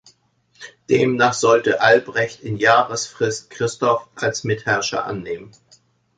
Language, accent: German, Deutschland Deutsch